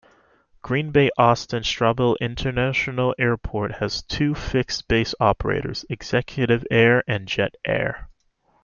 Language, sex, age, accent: English, male, 19-29, United States English